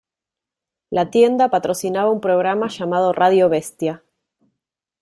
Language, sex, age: Spanish, female, 30-39